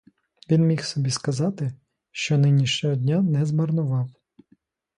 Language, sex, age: Ukrainian, male, 30-39